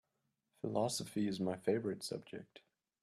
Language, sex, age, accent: English, male, 19-29, Canadian English